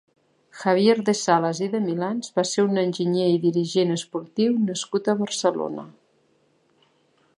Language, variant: Catalan, Central